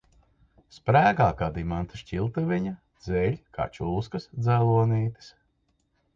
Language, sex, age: Latvian, male, 50-59